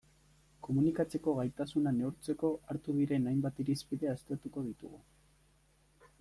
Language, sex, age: Basque, male, 19-29